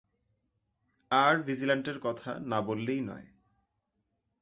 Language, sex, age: Bengali, male, 19-29